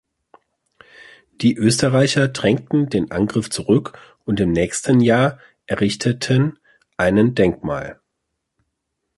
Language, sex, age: German, male, 40-49